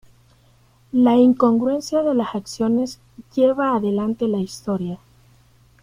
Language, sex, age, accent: Spanish, female, 30-39, América central